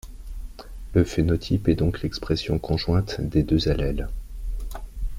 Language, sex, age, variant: French, male, 40-49, Français de métropole